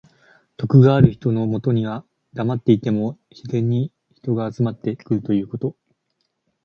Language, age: Japanese, 19-29